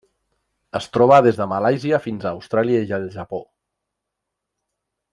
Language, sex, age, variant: Catalan, male, 40-49, Central